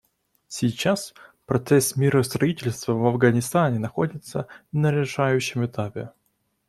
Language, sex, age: Russian, male, 19-29